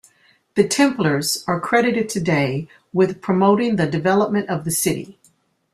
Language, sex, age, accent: English, female, 60-69, United States English